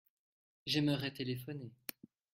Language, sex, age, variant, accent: French, male, 19-29, Français d'Europe, Français de Belgique